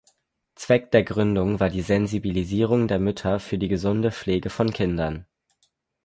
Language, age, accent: German, under 19, Deutschland Deutsch